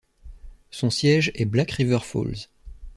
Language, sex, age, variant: French, male, 30-39, Français de métropole